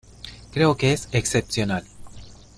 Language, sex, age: Spanish, male, 30-39